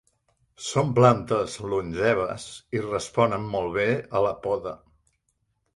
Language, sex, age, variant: Catalan, male, 70-79, Central